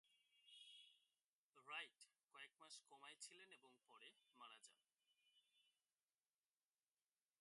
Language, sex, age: Bengali, male, 19-29